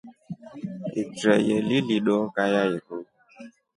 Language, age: Rombo, 19-29